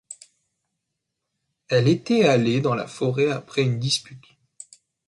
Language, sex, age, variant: French, male, 19-29, Français de métropole